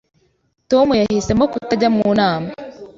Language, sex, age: Kinyarwanda, female, 19-29